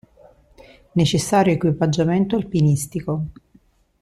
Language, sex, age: Italian, female, 50-59